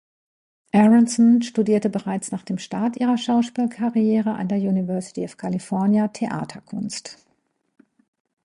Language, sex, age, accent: German, female, 50-59, Deutschland Deutsch